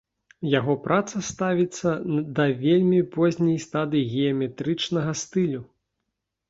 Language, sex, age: Belarusian, male, 19-29